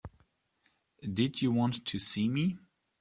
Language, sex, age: English, male, 30-39